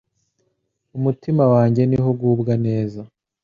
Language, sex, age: Kinyarwanda, female, 19-29